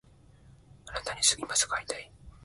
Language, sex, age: Japanese, male, 19-29